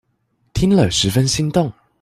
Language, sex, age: Chinese, male, 19-29